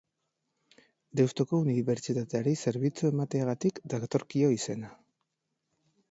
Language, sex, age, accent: Basque, male, 30-39, Mendebalekoa (Araba, Bizkaia, Gipuzkoako mendebaleko herri batzuk)